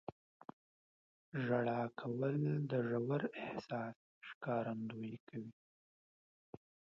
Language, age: Pashto, 19-29